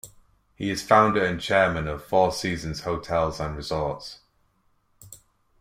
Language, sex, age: English, male, 19-29